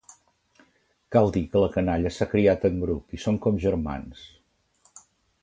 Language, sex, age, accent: Catalan, male, 60-69, Oriental